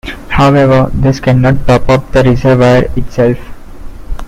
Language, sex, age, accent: English, male, 19-29, India and South Asia (India, Pakistan, Sri Lanka)